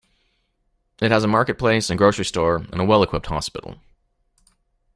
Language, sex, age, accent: English, male, 40-49, United States English